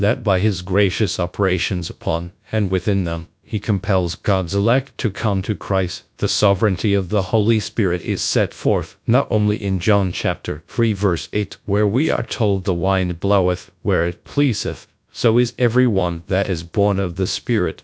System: TTS, GradTTS